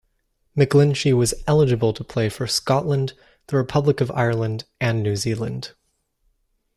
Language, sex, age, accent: English, male, 19-29, United States English